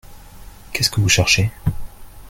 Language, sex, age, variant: French, male, 30-39, Français de métropole